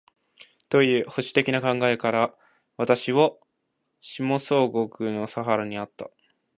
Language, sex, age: Japanese, male, 19-29